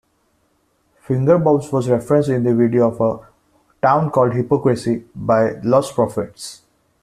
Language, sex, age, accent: English, male, 19-29, India and South Asia (India, Pakistan, Sri Lanka)